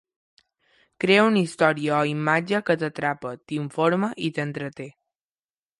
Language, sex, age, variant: Catalan, male, under 19, Balear